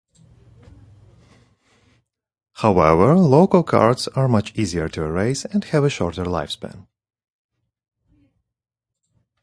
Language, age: English, 19-29